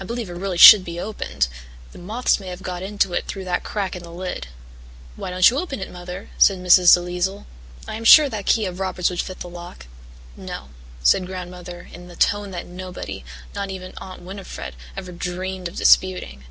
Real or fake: real